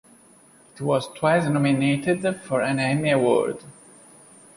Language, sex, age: English, male, 19-29